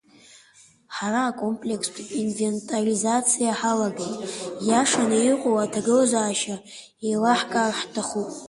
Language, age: Abkhazian, under 19